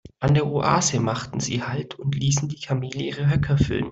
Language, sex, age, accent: German, male, 19-29, Deutschland Deutsch